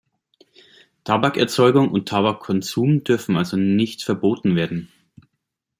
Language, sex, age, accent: German, male, 30-39, Deutschland Deutsch